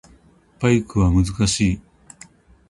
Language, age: Japanese, 50-59